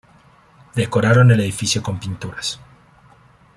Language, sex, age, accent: Spanish, male, 30-39, México